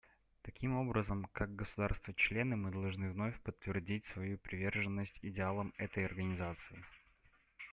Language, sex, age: Russian, male, 19-29